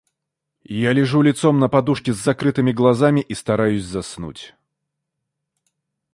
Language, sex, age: Russian, male, 30-39